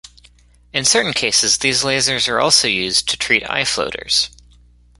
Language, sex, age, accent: English, male, under 19, United States English